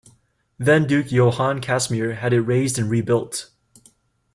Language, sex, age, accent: English, male, 19-29, United States English